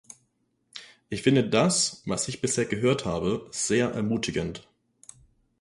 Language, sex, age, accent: German, male, 19-29, Deutschland Deutsch